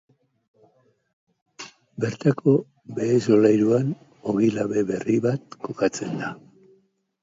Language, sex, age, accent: Basque, male, 60-69, Mendebalekoa (Araba, Bizkaia, Gipuzkoako mendebaleko herri batzuk)